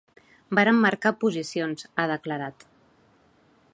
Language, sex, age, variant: Catalan, female, 40-49, Central